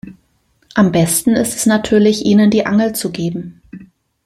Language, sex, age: German, female, 40-49